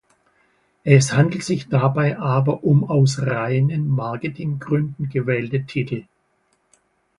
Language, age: German, 70-79